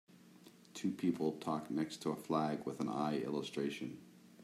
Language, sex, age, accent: English, male, 50-59, United States English